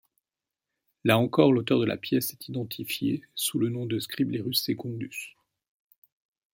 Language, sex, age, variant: French, male, 50-59, Français de métropole